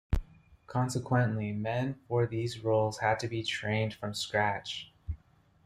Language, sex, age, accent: English, male, 19-29, United States English